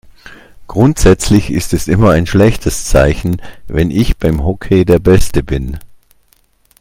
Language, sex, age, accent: German, male, 60-69, Deutschland Deutsch